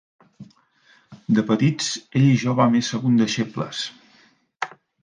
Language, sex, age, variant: Catalan, male, 50-59, Central